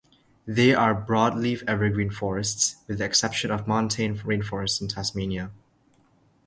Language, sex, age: English, male, under 19